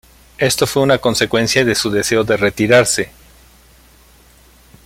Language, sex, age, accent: Spanish, male, 40-49, México